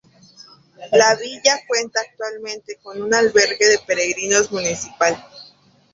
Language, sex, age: Spanish, female, 19-29